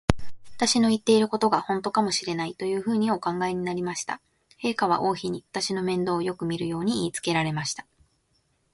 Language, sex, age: Japanese, female, 19-29